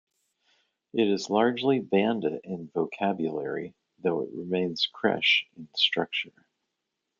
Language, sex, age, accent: English, male, 60-69, United States English